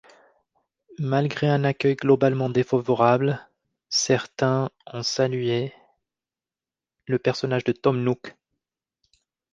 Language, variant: French, Français de métropole